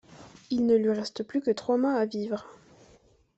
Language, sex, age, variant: French, female, 19-29, Français de métropole